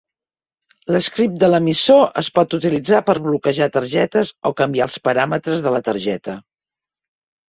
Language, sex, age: Catalan, female, 50-59